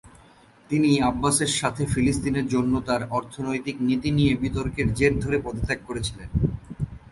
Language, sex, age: Bengali, male, 30-39